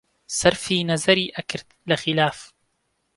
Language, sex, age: Central Kurdish, male, 19-29